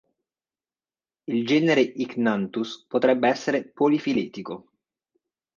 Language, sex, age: Italian, male, 30-39